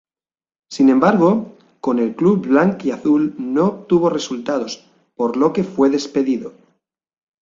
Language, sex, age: Spanish, male, 40-49